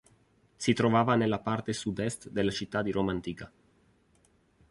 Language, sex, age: Italian, male, 30-39